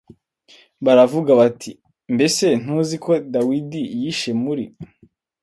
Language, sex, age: Kinyarwanda, male, 19-29